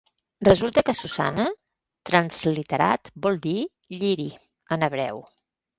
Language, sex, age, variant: Catalan, female, 50-59, Central